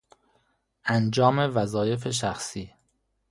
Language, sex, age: Persian, male, 19-29